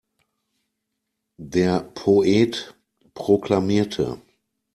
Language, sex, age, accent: German, male, 40-49, Deutschland Deutsch